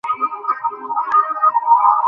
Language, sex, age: Bengali, male, 40-49